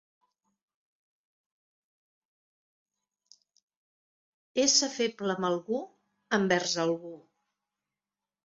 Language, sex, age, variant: Catalan, female, 60-69, Central